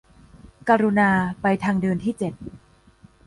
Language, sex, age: Thai, female, 19-29